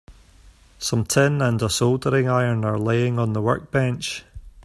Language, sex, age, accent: English, male, 40-49, Scottish English